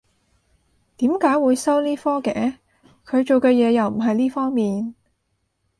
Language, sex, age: Cantonese, female, 19-29